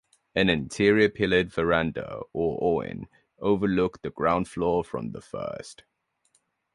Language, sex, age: English, male, 19-29